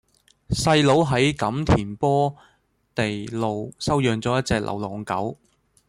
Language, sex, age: Cantonese, male, 19-29